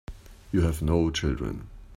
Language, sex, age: English, male, 50-59